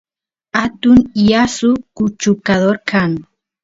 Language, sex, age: Santiago del Estero Quichua, female, 30-39